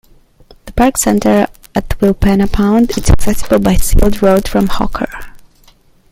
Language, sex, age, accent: English, female, 19-29, Australian English